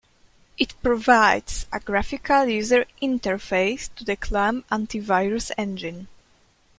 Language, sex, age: English, female, under 19